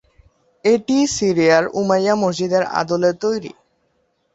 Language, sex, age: Bengali, male, 19-29